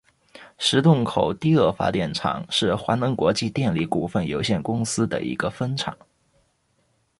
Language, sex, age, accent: Chinese, male, 19-29, 出生地：福建省